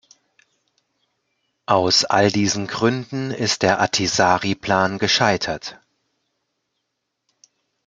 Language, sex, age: German, male, 40-49